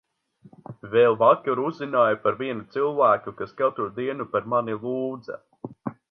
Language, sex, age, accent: Latvian, male, 19-29, Rigas